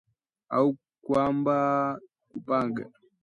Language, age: Swahili, 19-29